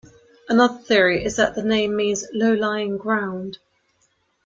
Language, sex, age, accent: English, female, 60-69, England English